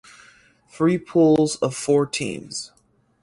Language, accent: English, United States English